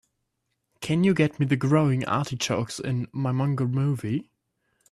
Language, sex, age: English, male, under 19